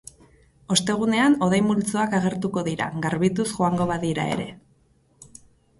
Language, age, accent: Basque, 40-49, Erdialdekoa edo Nafarra (Gipuzkoa, Nafarroa)